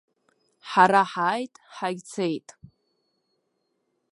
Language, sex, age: Abkhazian, female, under 19